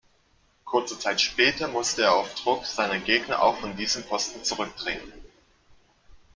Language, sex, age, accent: German, male, 19-29, Deutschland Deutsch